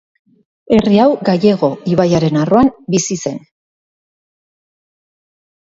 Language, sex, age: Basque, female, 40-49